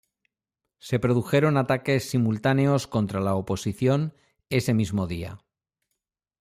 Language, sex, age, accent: Spanish, male, 50-59, España: Norte peninsular (Asturias, Castilla y León, Cantabria, País Vasco, Navarra, Aragón, La Rioja, Guadalajara, Cuenca)